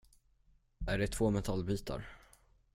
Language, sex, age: Swedish, male, under 19